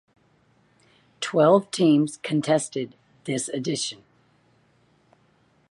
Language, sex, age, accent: English, female, 40-49, United States English